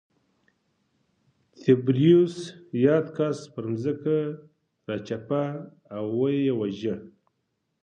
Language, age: Pashto, 40-49